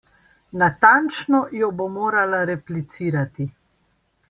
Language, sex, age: Slovenian, female, 50-59